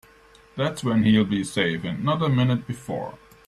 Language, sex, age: English, male, 40-49